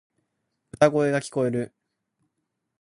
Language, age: Japanese, under 19